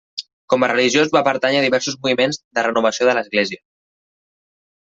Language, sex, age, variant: Catalan, male, 19-29, Central